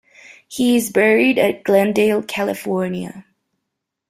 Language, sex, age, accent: English, female, 19-29, United States English